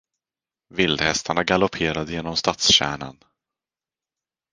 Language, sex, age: Swedish, male, 19-29